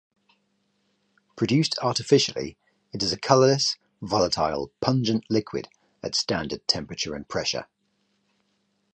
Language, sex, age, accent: English, male, 40-49, England English